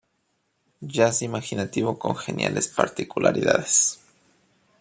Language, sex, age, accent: Spanish, male, 40-49, Andino-Pacífico: Colombia, Perú, Ecuador, oeste de Bolivia y Venezuela andina